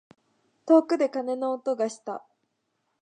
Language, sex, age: Japanese, female, 19-29